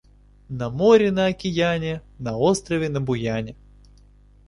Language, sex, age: Russian, male, 19-29